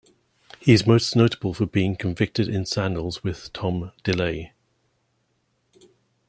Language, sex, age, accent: English, male, 50-59, England English